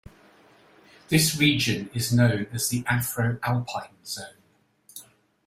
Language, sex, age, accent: English, male, 50-59, England English